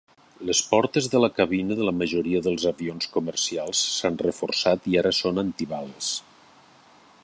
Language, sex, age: Catalan, male, 50-59